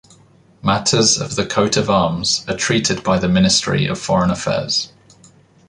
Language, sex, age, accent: English, male, 19-29, England English